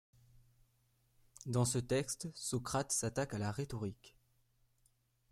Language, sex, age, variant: French, male, under 19, Français de métropole